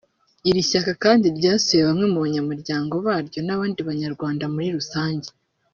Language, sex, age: Kinyarwanda, female, 19-29